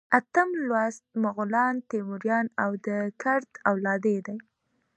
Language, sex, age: Pashto, female, 19-29